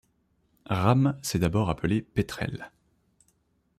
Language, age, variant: French, 30-39, Français de métropole